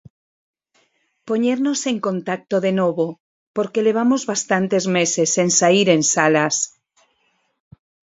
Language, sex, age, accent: Galician, female, 50-59, Normativo (estándar)